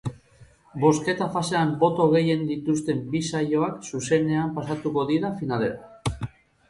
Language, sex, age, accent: Basque, male, 40-49, Mendebalekoa (Araba, Bizkaia, Gipuzkoako mendebaleko herri batzuk)